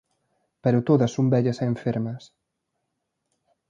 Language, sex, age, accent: Galician, male, 19-29, Atlántico (seseo e gheada)